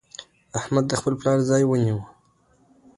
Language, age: Pashto, 19-29